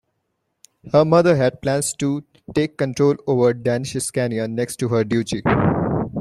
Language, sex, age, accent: English, male, 19-29, India and South Asia (India, Pakistan, Sri Lanka)